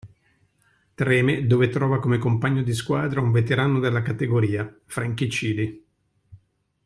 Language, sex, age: Italian, male, 40-49